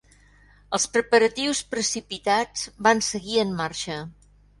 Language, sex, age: Catalan, female, 70-79